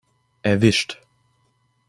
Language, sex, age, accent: German, male, 19-29, Deutschland Deutsch